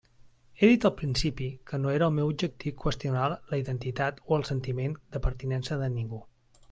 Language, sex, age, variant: Catalan, male, 40-49, Central